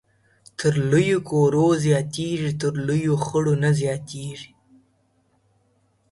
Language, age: Pashto, 19-29